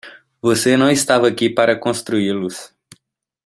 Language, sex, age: Portuguese, male, 19-29